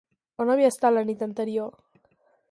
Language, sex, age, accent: Catalan, female, under 19, gironí